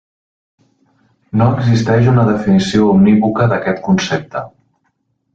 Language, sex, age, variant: Catalan, male, 30-39, Central